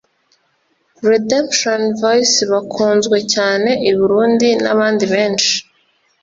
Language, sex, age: Kinyarwanda, female, 40-49